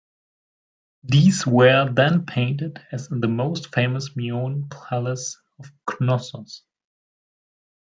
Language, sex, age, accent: English, male, 19-29, England English